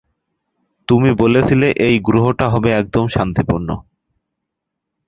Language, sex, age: Bengali, male, 19-29